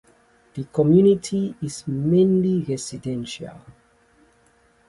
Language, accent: English, Southern African (South Africa, Zimbabwe, Namibia)